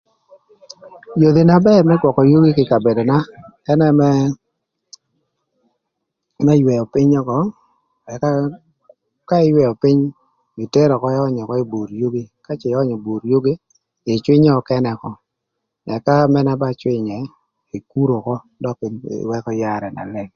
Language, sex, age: Thur, male, 40-49